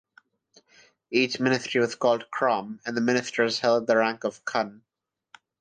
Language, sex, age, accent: English, male, 19-29, India and South Asia (India, Pakistan, Sri Lanka)